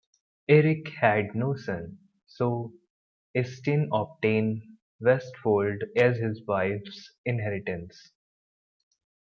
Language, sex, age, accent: English, male, 30-39, India and South Asia (India, Pakistan, Sri Lanka)